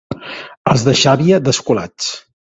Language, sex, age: Catalan, male, 60-69